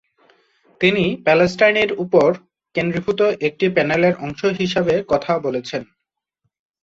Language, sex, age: Bengali, male, 19-29